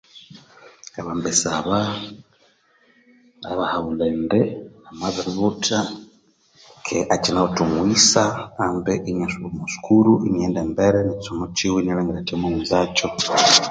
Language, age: Konzo, 19-29